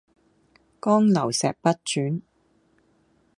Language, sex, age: Cantonese, female, 40-49